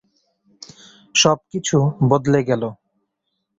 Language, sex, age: Bengali, male, 19-29